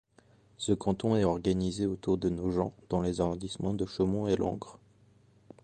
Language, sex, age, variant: French, male, 19-29, Français de métropole